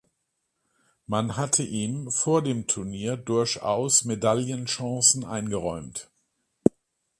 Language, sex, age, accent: German, male, 60-69, Deutschland Deutsch